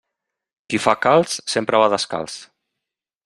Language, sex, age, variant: Catalan, male, 40-49, Central